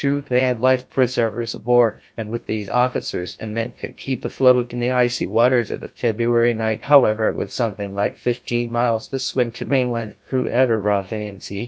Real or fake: fake